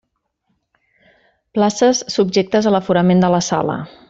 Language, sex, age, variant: Catalan, female, 40-49, Central